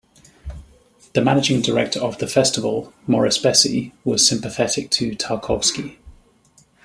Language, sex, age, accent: English, male, 30-39, England English